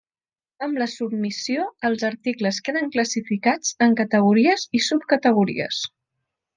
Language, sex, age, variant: Catalan, female, under 19, Central